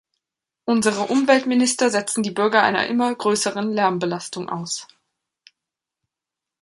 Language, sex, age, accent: German, female, 19-29, Deutschland Deutsch